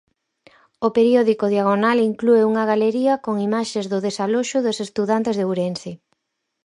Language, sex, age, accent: Galician, female, 30-39, Normativo (estándar)